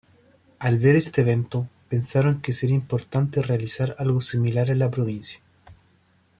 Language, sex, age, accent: Spanish, male, 30-39, Chileno: Chile, Cuyo